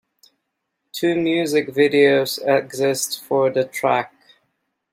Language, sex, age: English, male, 30-39